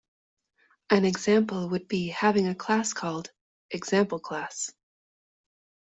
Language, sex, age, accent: English, female, 30-39, Canadian English